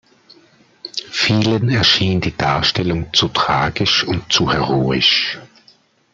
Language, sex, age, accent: German, male, 40-49, Österreichisches Deutsch